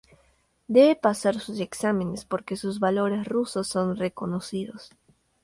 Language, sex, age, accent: Spanish, female, under 19, Peru